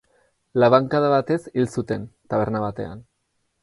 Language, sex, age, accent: Basque, male, 30-39, Erdialdekoa edo Nafarra (Gipuzkoa, Nafarroa)